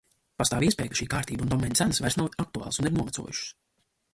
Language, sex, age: Latvian, male, 19-29